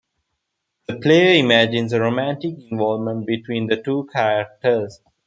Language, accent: English, India and South Asia (India, Pakistan, Sri Lanka)